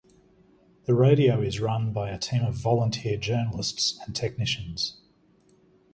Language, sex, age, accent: English, male, 50-59, Australian English